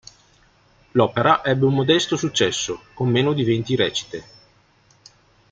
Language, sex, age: Italian, male, 50-59